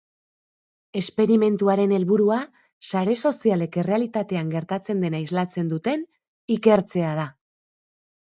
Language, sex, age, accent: Basque, female, 40-49, Erdialdekoa edo Nafarra (Gipuzkoa, Nafarroa)